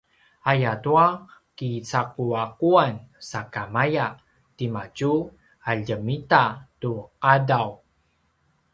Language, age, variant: Paiwan, 30-39, pinayuanan a kinaikacedasan (東排灣語)